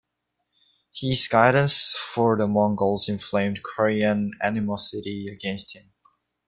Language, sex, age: English, male, under 19